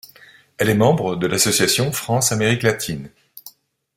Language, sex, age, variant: French, male, 60-69, Français de métropole